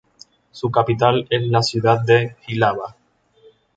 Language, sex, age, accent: Spanish, male, 19-29, Caribe: Cuba, Venezuela, Puerto Rico, República Dominicana, Panamá, Colombia caribeña, México caribeño, Costa del golfo de México